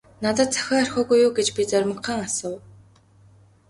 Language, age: Mongolian, 19-29